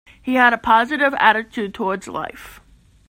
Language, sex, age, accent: English, female, 30-39, United States English